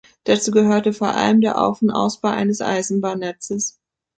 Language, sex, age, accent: German, female, 19-29, Deutschland Deutsch